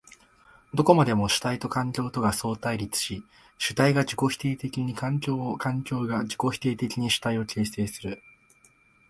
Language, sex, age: Japanese, male, 19-29